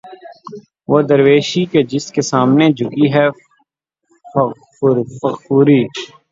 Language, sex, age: Urdu, male, 19-29